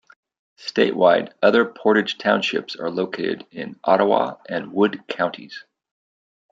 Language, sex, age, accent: English, male, 50-59, United States English